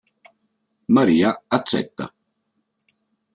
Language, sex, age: Italian, male, 50-59